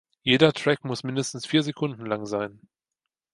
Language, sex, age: German, male, under 19